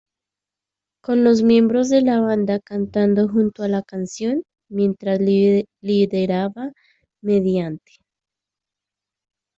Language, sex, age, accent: Spanish, female, 19-29, América central